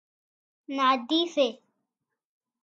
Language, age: Wadiyara Koli, under 19